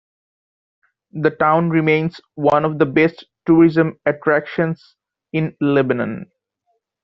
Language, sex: English, male